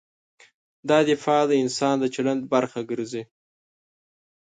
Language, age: Pashto, 19-29